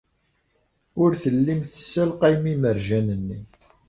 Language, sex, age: Kabyle, male, 30-39